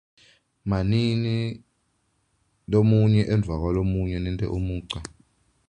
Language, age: Swati, 19-29